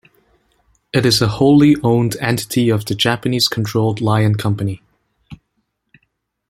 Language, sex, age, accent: English, male, 19-29, Singaporean English